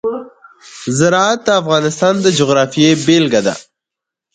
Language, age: Pashto, 19-29